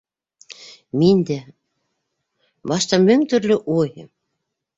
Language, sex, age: Bashkir, female, 60-69